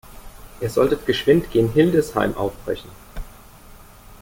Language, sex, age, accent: German, male, 40-49, Deutschland Deutsch